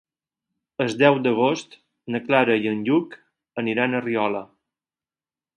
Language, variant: Catalan, Balear